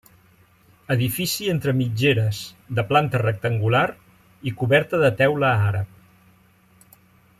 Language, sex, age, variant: Catalan, male, 50-59, Central